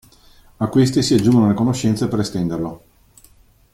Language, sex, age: Italian, male, 40-49